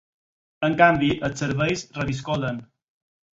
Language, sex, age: Catalan, male, 40-49